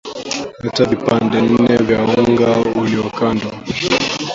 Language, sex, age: Swahili, male, under 19